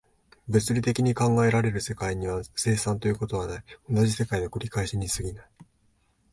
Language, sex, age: Japanese, male, 19-29